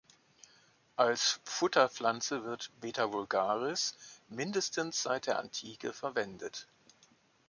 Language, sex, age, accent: German, male, 60-69, Deutschland Deutsch